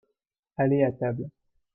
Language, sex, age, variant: French, male, 19-29, Français de métropole